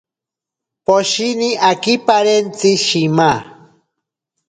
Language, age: Ashéninka Perené, 40-49